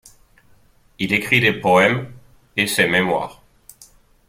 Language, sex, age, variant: French, male, 30-39, Français de métropole